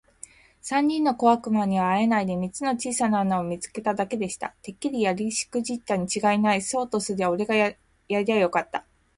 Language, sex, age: Japanese, female, 40-49